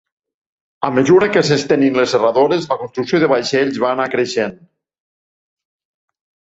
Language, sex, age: Catalan, male, 50-59